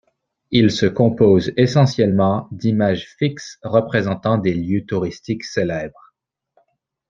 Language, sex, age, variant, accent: French, male, under 19, Français d'Amérique du Nord, Français du Canada